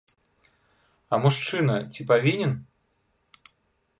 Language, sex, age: Belarusian, male, 50-59